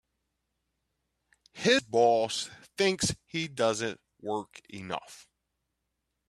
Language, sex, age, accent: English, male, 40-49, United States English